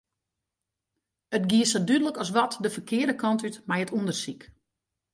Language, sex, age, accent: Western Frisian, female, 30-39, Wâldfrysk